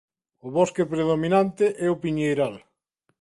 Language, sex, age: Galician, male, 40-49